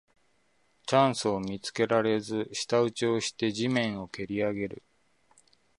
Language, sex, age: Japanese, male, 30-39